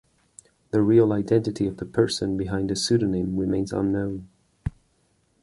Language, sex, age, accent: English, male, 30-39, United States English